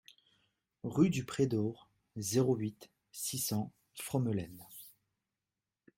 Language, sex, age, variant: French, male, 30-39, Français de métropole